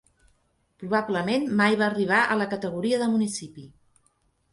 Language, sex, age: Catalan, female, 50-59